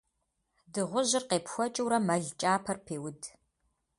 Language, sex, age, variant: Kabardian, female, 30-39, Адыгэбзэ (Къэбэрдей, Кирил, псоми зэдай)